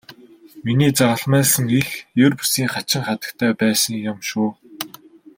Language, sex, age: Mongolian, male, 19-29